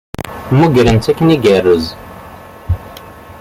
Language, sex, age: Kabyle, male, 19-29